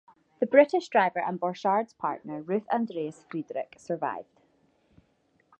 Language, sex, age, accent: English, female, 19-29, Scottish English